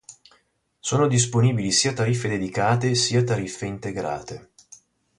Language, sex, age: Italian, male, 30-39